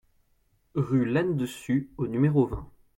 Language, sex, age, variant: French, male, 19-29, Français de métropole